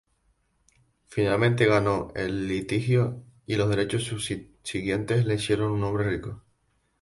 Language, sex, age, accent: Spanish, male, 19-29, España: Islas Canarias